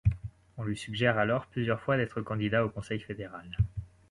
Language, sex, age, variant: French, male, 19-29, Français de métropole